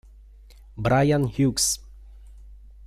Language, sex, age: Italian, male, 30-39